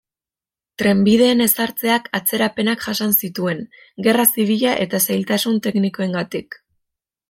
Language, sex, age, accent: Basque, female, 19-29, Mendebalekoa (Araba, Bizkaia, Gipuzkoako mendebaleko herri batzuk)